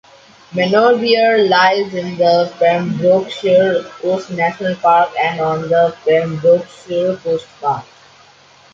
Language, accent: English, India and South Asia (India, Pakistan, Sri Lanka)